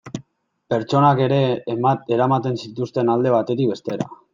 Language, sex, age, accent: Basque, male, 19-29, Mendebalekoa (Araba, Bizkaia, Gipuzkoako mendebaleko herri batzuk)